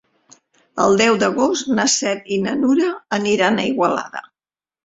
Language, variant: Catalan, Central